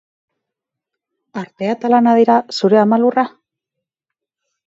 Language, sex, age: Basque, female, 40-49